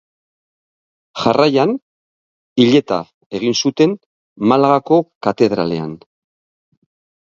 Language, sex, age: Basque, male, 60-69